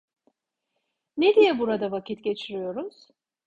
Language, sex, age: Turkish, female, 40-49